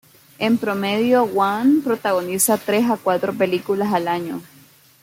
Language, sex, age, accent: Spanish, female, 19-29, América central